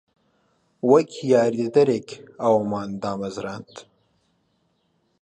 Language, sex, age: Central Kurdish, male, 19-29